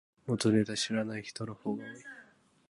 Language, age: Japanese, 19-29